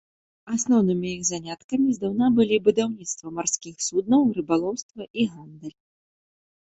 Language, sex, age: Belarusian, female, 30-39